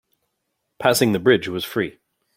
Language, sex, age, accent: English, male, 40-49, Canadian English